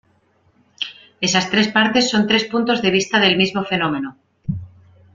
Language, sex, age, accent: Spanish, female, 30-39, España: Centro-Sur peninsular (Madrid, Toledo, Castilla-La Mancha)